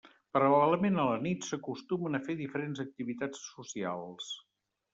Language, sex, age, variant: Catalan, male, 60-69, Septentrional